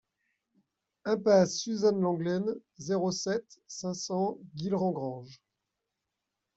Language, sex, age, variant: French, male, 30-39, Français de métropole